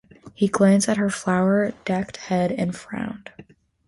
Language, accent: English, United States English